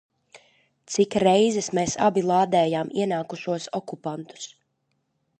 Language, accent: Latvian, Riga